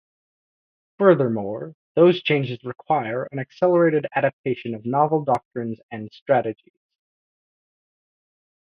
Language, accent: English, United States English